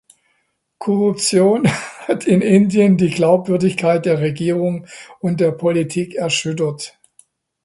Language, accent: German, Deutschland Deutsch